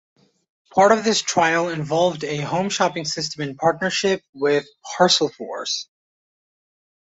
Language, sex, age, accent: English, male, 19-29, United States English